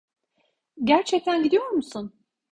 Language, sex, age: Turkish, female, 40-49